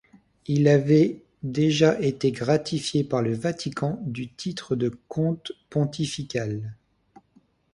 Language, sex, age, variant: French, male, 50-59, Français de métropole